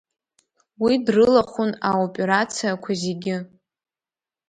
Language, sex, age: Abkhazian, female, under 19